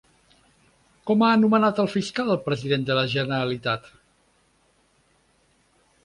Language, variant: Catalan, Central